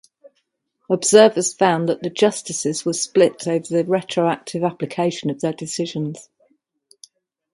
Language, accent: English, England English